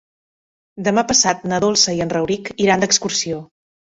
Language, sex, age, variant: Catalan, female, 40-49, Central